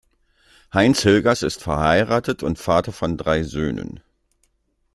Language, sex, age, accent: German, male, 60-69, Deutschland Deutsch